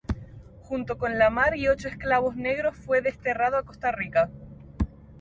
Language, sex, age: Spanish, female, 19-29